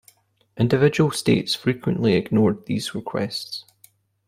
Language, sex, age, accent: English, male, 19-29, Scottish English